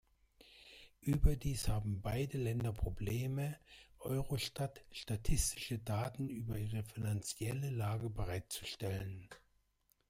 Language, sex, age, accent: German, male, 60-69, Deutschland Deutsch